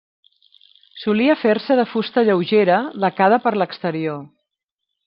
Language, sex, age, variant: Catalan, female, 40-49, Central